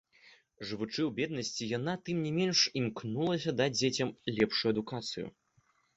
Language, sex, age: Belarusian, male, 19-29